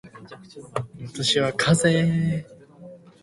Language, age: Japanese, 19-29